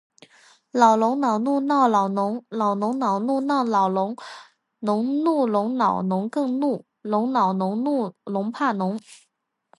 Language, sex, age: Chinese, female, 19-29